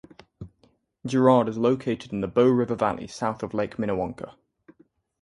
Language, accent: English, England English